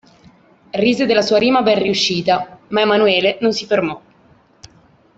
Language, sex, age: Italian, male, 19-29